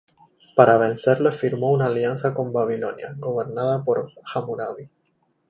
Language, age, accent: Spanish, 19-29, España: Islas Canarias